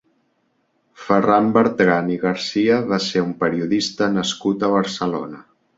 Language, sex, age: Catalan, male, 40-49